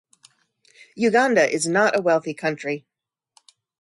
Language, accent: English, United States English